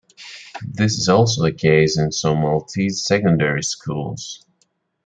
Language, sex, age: English, male, 19-29